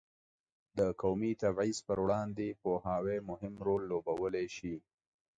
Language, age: Pashto, 30-39